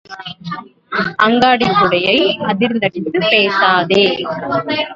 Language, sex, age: Tamil, female, 19-29